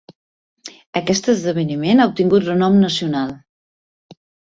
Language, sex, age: Catalan, female, 50-59